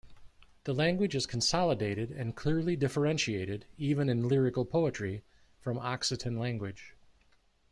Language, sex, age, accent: English, male, 50-59, United States English